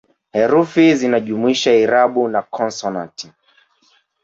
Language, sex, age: Swahili, male, 19-29